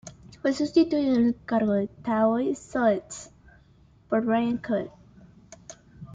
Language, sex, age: Spanish, female, under 19